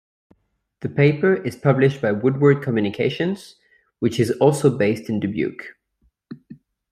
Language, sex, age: English, male, 30-39